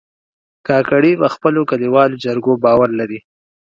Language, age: Pashto, 19-29